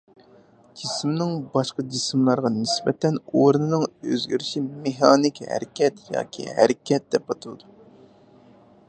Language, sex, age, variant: Uyghur, male, 30-39, ئۇيغۇر تىلى